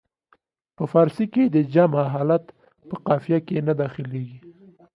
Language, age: Pashto, 19-29